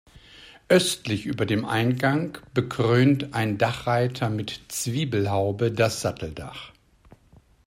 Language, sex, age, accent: German, male, 50-59, Deutschland Deutsch